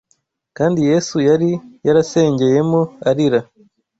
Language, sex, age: Kinyarwanda, male, 19-29